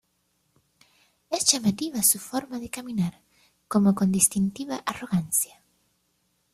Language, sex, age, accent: Spanish, female, 19-29, América central